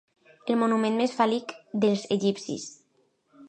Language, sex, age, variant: Catalan, female, under 19, Alacantí